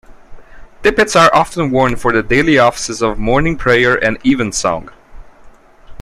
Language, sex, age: English, male, 30-39